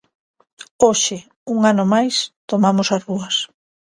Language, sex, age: Galician, female, 50-59